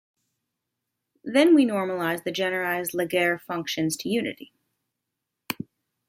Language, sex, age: English, female, 19-29